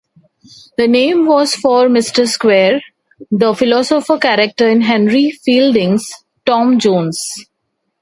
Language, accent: English, India and South Asia (India, Pakistan, Sri Lanka)